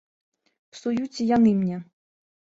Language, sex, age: Belarusian, female, 19-29